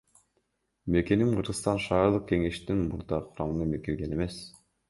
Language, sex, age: Kyrgyz, male, under 19